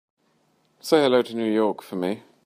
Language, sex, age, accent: English, male, 40-49, England English